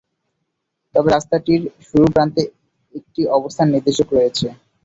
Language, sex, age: Bengali, male, 19-29